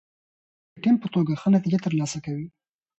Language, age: Pashto, 19-29